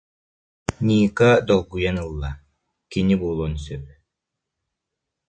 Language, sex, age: Yakut, male, 19-29